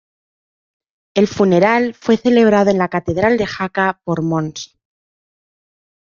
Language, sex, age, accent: Spanish, female, 40-49, España: Centro-Sur peninsular (Madrid, Toledo, Castilla-La Mancha)